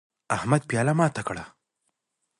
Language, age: Pashto, 19-29